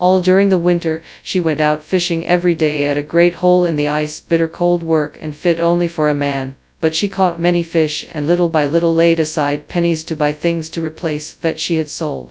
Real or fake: fake